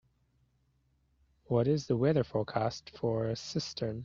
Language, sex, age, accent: English, male, 30-39, New Zealand English